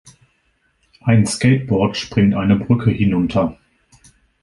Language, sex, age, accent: German, male, 30-39, Deutschland Deutsch